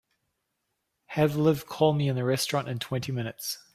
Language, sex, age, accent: English, male, 40-49, New Zealand English